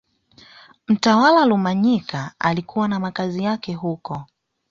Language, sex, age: Swahili, female, 19-29